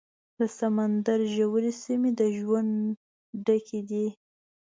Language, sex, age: Pashto, female, 19-29